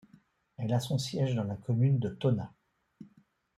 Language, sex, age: French, male, 40-49